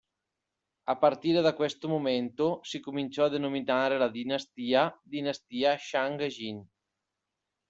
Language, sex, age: Italian, male, 30-39